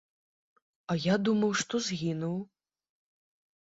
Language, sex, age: Belarusian, female, 19-29